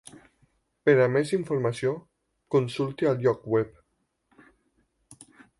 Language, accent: Catalan, valencià